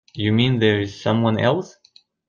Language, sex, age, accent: English, male, 30-39, United States English